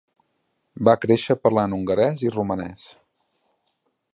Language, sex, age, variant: Catalan, male, 30-39, Central